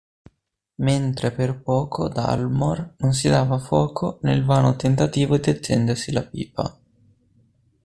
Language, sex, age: Italian, male, 19-29